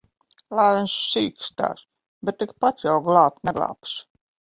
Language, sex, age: Latvian, female, 50-59